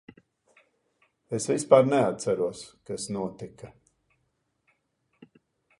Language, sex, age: Latvian, male, 50-59